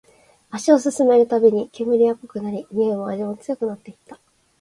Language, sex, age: Japanese, female, 19-29